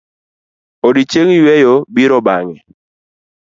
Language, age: Luo (Kenya and Tanzania), 19-29